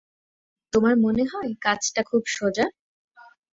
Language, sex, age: Bengali, female, 19-29